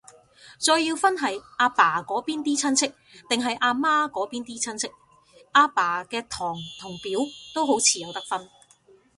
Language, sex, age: Cantonese, female, 50-59